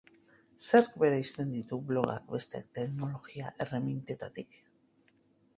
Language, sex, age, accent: Basque, female, 40-49, Mendebalekoa (Araba, Bizkaia, Gipuzkoako mendebaleko herri batzuk)